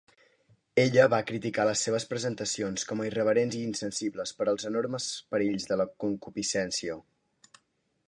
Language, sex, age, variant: Catalan, male, 19-29, Central